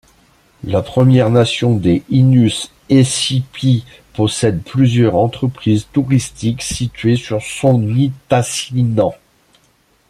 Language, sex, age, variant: French, male, 50-59, Français de métropole